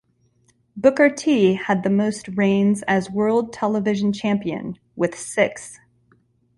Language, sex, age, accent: English, female, 40-49, United States English